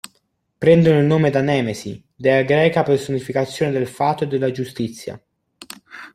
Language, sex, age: Italian, male, under 19